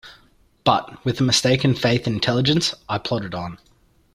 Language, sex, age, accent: English, male, 19-29, Australian English